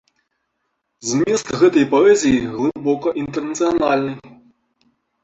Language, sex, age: Belarusian, male, 40-49